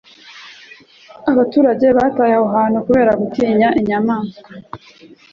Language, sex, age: Kinyarwanda, female, 19-29